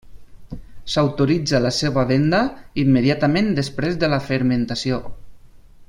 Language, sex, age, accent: Catalan, male, 30-39, valencià